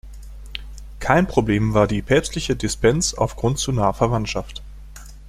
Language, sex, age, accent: German, male, 40-49, Deutschland Deutsch